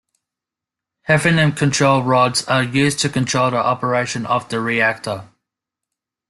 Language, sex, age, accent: English, male, 19-29, Australian English